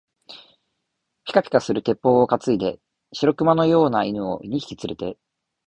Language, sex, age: Japanese, male, 19-29